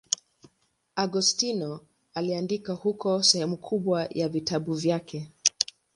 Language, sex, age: Swahili, female, 60-69